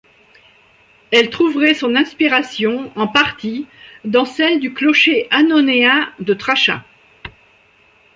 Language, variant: French, Français de métropole